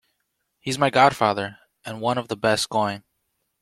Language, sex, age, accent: English, male, 19-29, United States English